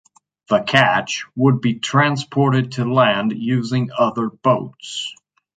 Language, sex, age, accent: English, male, 30-39, United States English; England English